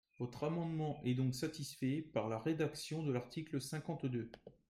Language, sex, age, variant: French, male, 40-49, Français de métropole